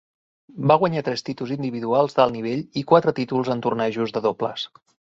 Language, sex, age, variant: Catalan, male, 40-49, Central